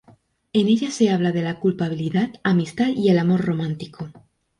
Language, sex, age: Spanish, female, 19-29